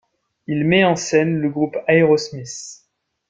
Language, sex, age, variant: French, male, 19-29, Français de métropole